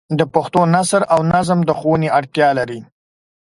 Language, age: Pashto, 40-49